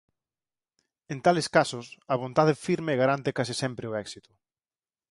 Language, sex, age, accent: Galician, male, 40-49, Normativo (estándar)